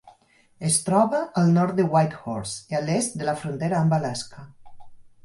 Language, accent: Catalan, valencià